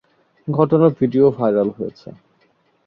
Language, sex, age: Bengali, male, 19-29